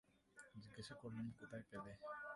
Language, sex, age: Bengali, male, 19-29